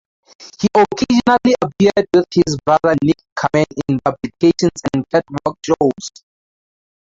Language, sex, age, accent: English, male, 19-29, Southern African (South Africa, Zimbabwe, Namibia)